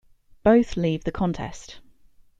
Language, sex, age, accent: English, female, 19-29, England English